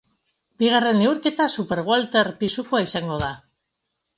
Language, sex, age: Basque, female, 50-59